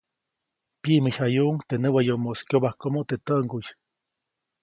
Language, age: Copainalá Zoque, 19-29